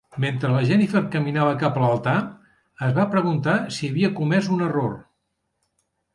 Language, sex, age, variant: Catalan, male, 50-59, Central